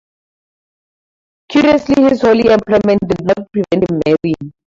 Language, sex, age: English, female, 19-29